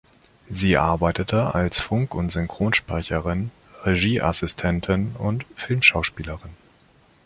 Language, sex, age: German, male, 30-39